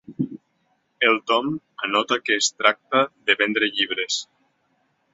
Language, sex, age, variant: Catalan, male, 19-29, Nord-Occidental